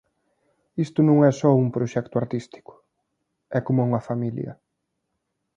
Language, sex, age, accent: Galician, male, 19-29, Atlántico (seseo e gheada)